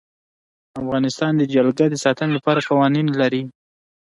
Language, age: Pashto, 19-29